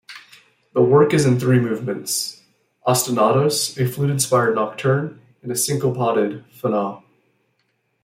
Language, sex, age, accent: English, male, 19-29, United States English